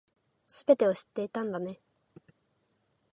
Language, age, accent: Japanese, 19-29, 標準語